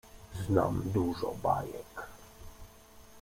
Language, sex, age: Polish, male, 19-29